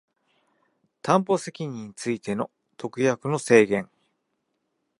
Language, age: Japanese, 40-49